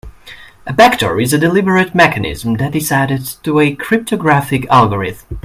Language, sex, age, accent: English, male, under 19, England English